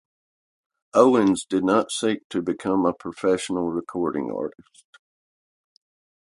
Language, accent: English, United States English